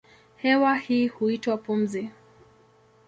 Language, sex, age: Swahili, male, 30-39